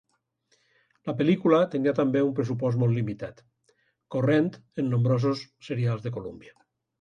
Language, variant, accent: Catalan, Valencià central, valencià